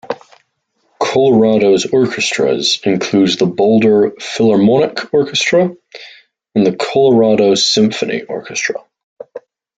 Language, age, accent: English, 19-29, Irish English